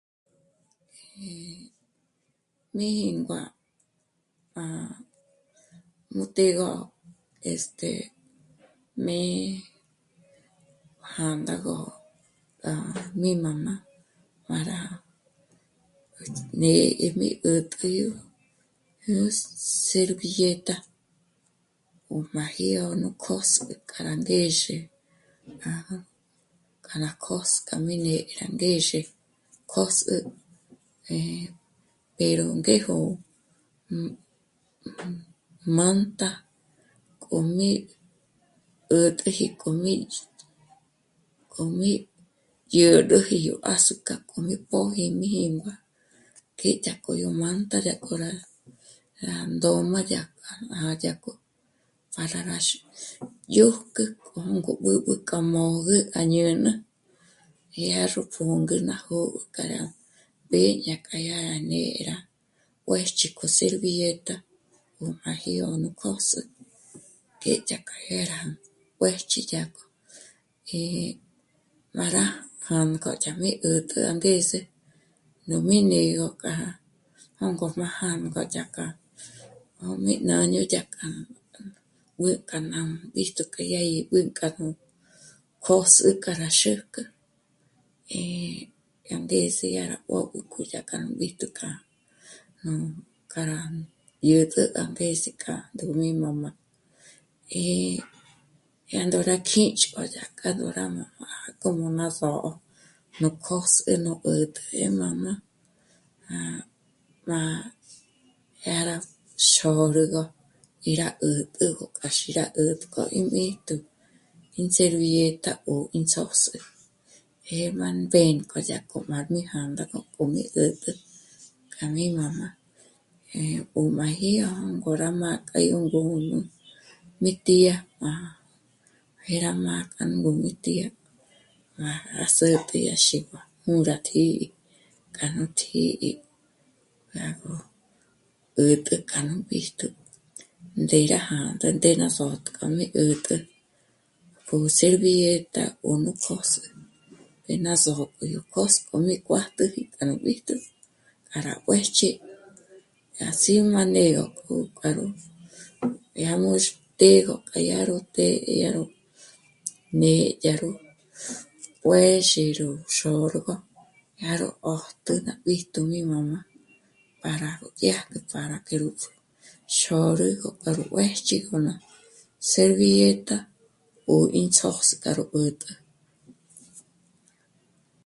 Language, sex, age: Michoacán Mazahua, female, 19-29